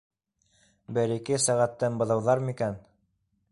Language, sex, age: Bashkir, male, 19-29